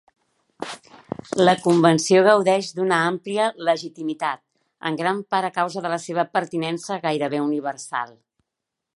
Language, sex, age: Catalan, female, 40-49